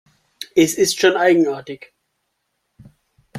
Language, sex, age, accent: German, male, 19-29, Deutschland Deutsch